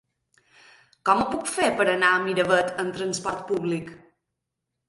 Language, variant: Catalan, Balear